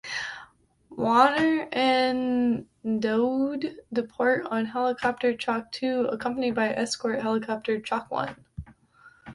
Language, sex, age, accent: English, female, 19-29, United States English